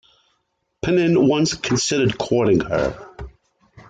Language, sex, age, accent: English, male, 50-59, United States English